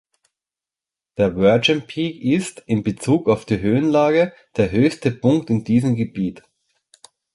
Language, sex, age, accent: German, male, 30-39, Österreichisches Deutsch